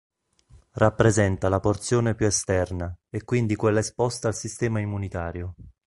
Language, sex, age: Italian, male, 30-39